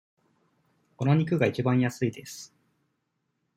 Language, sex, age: Japanese, male, 19-29